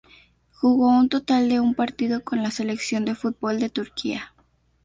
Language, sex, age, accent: Spanish, female, 19-29, México